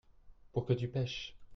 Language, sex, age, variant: French, male, 30-39, Français de métropole